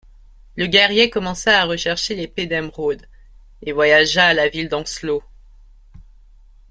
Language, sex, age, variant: French, male, under 19, Français de métropole